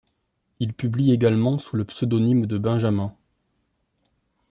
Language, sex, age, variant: French, male, 30-39, Français de métropole